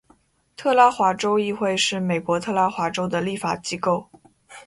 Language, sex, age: Chinese, female, 19-29